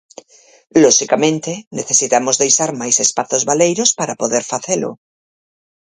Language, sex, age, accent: Galician, female, 50-59, Normativo (estándar)